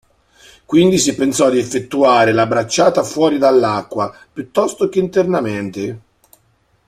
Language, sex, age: Italian, male, 40-49